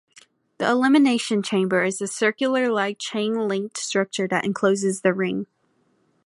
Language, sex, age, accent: English, female, under 19, United States English